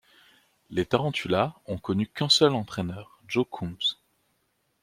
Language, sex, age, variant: French, male, 19-29, Français de métropole